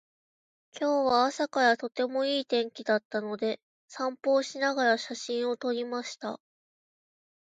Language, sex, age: Japanese, female, 19-29